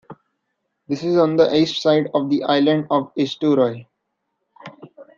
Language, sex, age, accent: English, male, 19-29, India and South Asia (India, Pakistan, Sri Lanka)